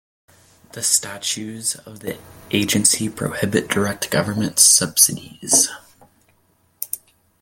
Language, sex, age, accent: English, male, under 19, United States English